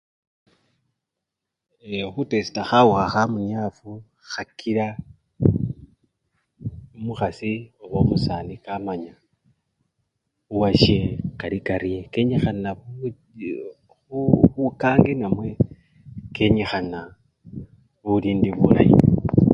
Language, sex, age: Luyia, male, 19-29